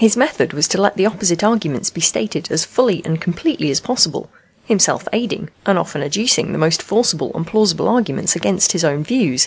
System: none